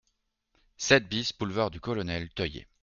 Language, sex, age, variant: French, male, 19-29, Français de métropole